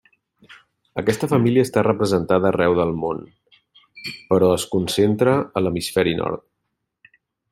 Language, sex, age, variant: Catalan, male, 40-49, Central